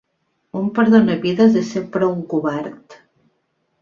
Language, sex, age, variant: Catalan, female, 30-39, Central